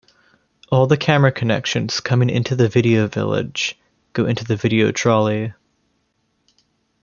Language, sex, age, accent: English, male, 19-29, Canadian English